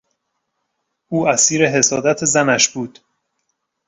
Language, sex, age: Persian, male, 30-39